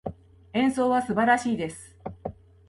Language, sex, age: Japanese, female, 60-69